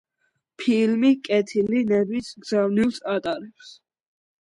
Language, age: Georgian, under 19